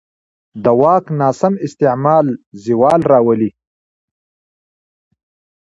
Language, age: Pashto, 40-49